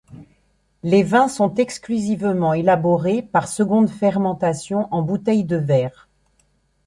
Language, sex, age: French, female, 50-59